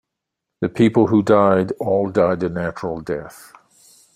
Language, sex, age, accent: English, male, 60-69, United States English